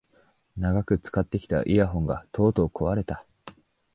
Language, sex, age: Japanese, male, 19-29